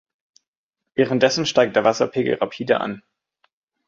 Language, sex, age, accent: German, male, 30-39, Deutschland Deutsch